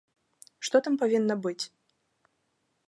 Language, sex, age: Belarusian, female, 19-29